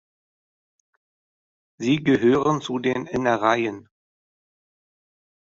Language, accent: German, Deutschland Deutsch